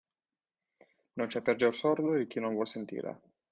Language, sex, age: Italian, male, 19-29